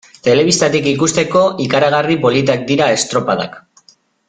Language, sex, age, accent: Basque, male, 40-49, Mendebalekoa (Araba, Bizkaia, Gipuzkoako mendebaleko herri batzuk)